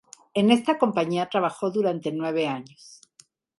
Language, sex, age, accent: Spanish, female, 60-69, México